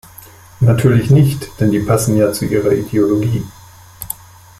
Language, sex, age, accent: German, male, 50-59, Deutschland Deutsch